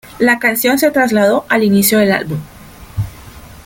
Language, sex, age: Spanish, female, 30-39